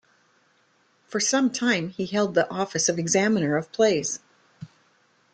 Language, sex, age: English, female, 60-69